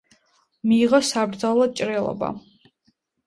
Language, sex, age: Georgian, female, 19-29